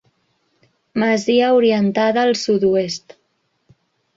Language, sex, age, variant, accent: Catalan, female, 19-29, Central, central